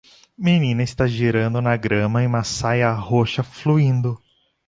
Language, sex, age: Portuguese, male, 19-29